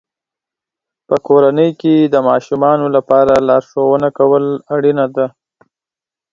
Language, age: Pashto, 30-39